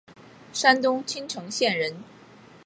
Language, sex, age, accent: Chinese, female, 30-39, 出生地：广东省